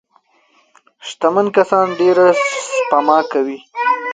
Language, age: Pashto, 19-29